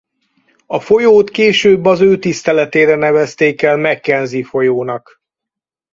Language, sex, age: Hungarian, male, 60-69